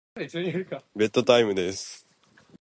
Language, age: Japanese, 19-29